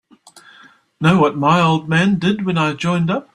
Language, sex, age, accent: English, male, 60-69, New Zealand English